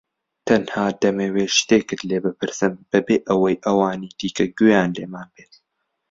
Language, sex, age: Central Kurdish, male, under 19